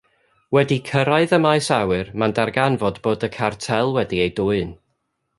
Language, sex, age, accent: Welsh, male, 30-39, Y Deyrnas Unedig Cymraeg